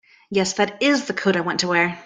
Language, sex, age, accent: English, female, 30-39, United States English